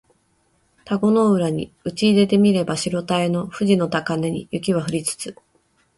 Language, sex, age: Japanese, female, 40-49